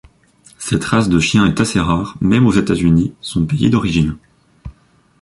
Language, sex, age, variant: French, male, under 19, Français de métropole